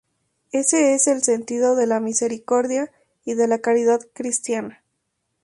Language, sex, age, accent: Spanish, female, 19-29, México